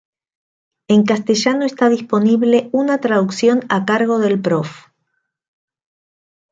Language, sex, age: Spanish, female, 50-59